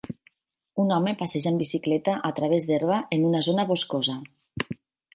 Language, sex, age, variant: Catalan, female, 40-49, Nord-Occidental